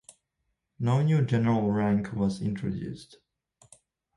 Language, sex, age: English, male, 19-29